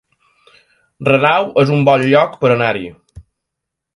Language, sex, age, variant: Catalan, male, 19-29, Balear